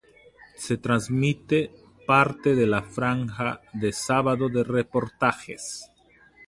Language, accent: Spanish, Andino-Pacífico: Colombia, Perú, Ecuador, oeste de Bolivia y Venezuela andina